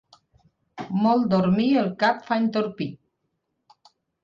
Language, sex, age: Catalan, female, 50-59